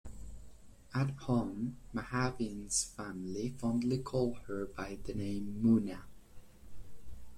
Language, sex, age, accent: English, male, 19-29, United States English